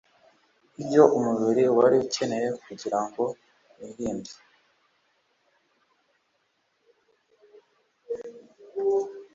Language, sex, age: Kinyarwanda, male, 40-49